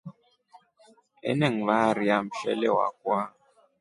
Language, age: Rombo, 19-29